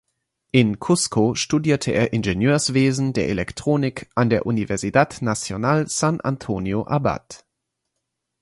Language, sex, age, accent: German, male, 30-39, Deutschland Deutsch